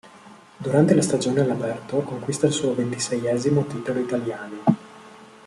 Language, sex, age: Italian, male, 19-29